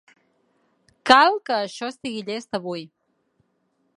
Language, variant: Catalan, Septentrional